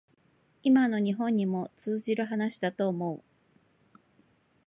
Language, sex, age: Japanese, female, 40-49